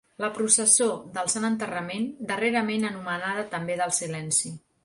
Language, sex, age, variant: Catalan, female, 40-49, Central